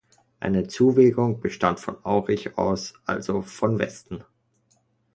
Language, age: German, 30-39